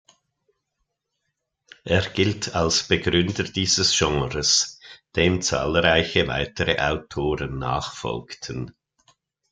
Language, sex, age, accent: German, male, 60-69, Schweizerdeutsch